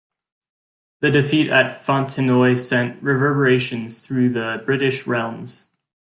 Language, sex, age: English, male, 19-29